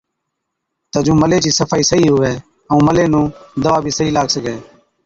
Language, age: Od, 30-39